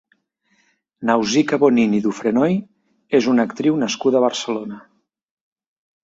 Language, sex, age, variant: Catalan, male, 50-59, Nord-Occidental